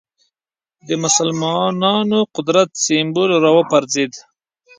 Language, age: Pashto, 30-39